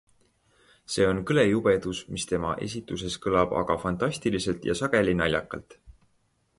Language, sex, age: Estonian, male, 19-29